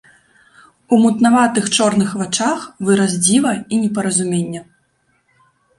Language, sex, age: Belarusian, female, 19-29